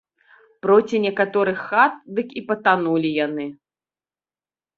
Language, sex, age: Belarusian, female, 30-39